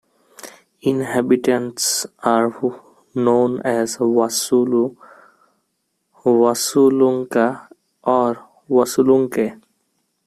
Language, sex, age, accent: English, male, 19-29, India and South Asia (India, Pakistan, Sri Lanka)